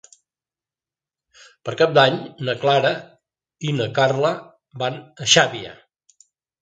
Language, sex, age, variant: Catalan, male, 60-69, Central